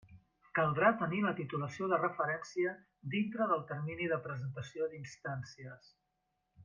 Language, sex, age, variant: Catalan, male, 50-59, Central